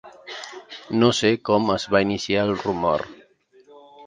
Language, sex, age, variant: Catalan, male, 40-49, Central